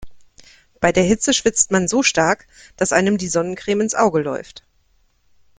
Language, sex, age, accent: German, female, 30-39, Deutschland Deutsch